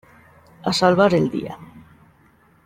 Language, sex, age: Spanish, female, 50-59